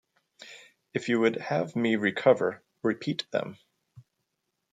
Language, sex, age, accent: English, male, 40-49, United States English